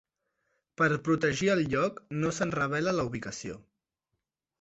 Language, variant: Catalan, Central